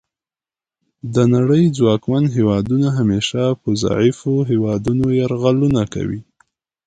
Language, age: Pashto, 19-29